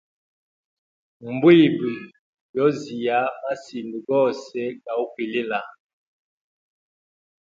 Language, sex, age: Hemba, male, 40-49